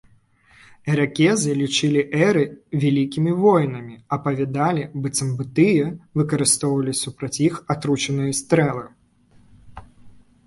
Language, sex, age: Belarusian, male, 19-29